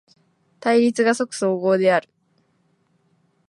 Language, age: Japanese, 19-29